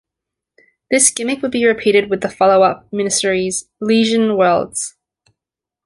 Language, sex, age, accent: English, female, 19-29, Australian English